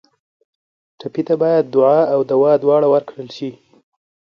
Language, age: Pashto, under 19